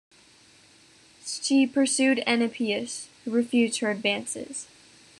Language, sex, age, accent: English, female, under 19, United States English